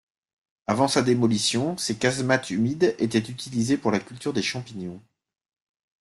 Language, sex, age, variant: French, male, 50-59, Français de métropole